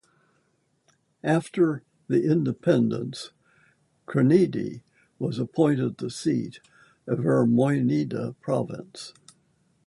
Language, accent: English, United States English